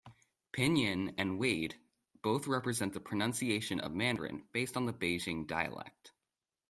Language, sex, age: English, male, under 19